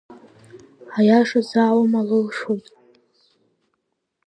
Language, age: Abkhazian, under 19